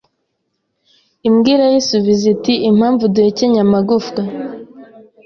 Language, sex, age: Kinyarwanda, female, 19-29